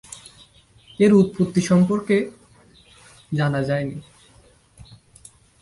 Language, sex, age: Bengali, male, 19-29